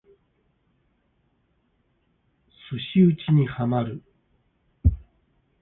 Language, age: Japanese, 60-69